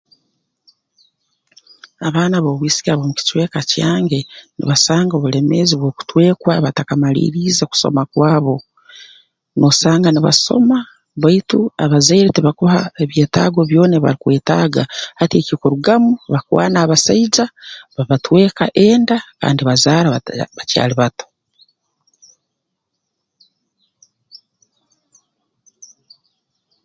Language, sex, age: Tooro, female, 40-49